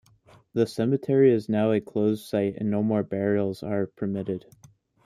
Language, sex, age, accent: English, male, 19-29, United States English